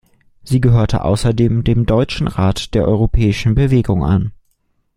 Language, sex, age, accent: German, male, 19-29, Deutschland Deutsch